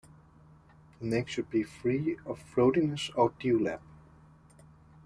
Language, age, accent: English, 19-29, England English